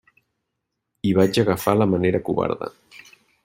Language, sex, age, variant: Catalan, male, 40-49, Central